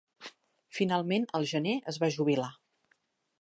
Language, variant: Catalan, Central